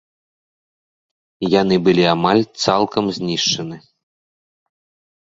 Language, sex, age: Belarusian, male, 30-39